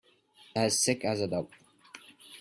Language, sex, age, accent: English, male, 19-29, United States English